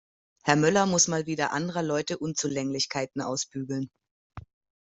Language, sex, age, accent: German, female, 30-39, Deutschland Deutsch